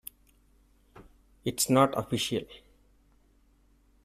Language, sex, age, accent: English, male, 40-49, India and South Asia (India, Pakistan, Sri Lanka)